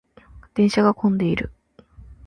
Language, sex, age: Japanese, female, 19-29